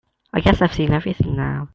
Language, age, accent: English, under 19, England English